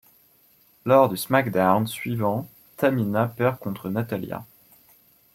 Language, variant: French, Français de métropole